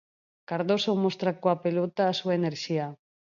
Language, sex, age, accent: Galician, female, 40-49, Normativo (estándar)